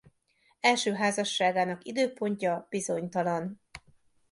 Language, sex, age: Hungarian, female, 40-49